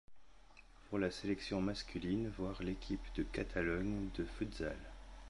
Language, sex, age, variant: French, male, 40-49, Français de métropole